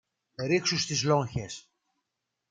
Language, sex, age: Greek, male, 30-39